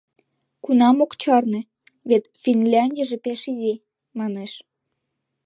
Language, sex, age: Mari, female, under 19